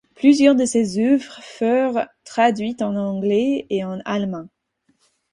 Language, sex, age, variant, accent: French, female, 19-29, Français d'Amérique du Nord, Français des États-Unis